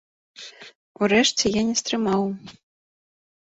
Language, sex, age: Belarusian, female, 30-39